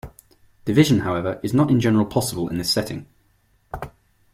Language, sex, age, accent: English, male, 19-29, England English